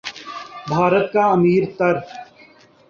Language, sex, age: Urdu, male, 40-49